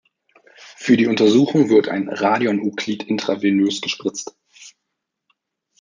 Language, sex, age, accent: German, male, 30-39, Deutschland Deutsch